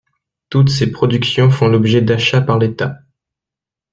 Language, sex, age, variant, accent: French, male, 19-29, Français des départements et régions d'outre-mer, Français de La Réunion